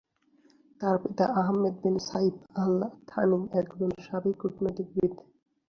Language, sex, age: Bengali, male, 19-29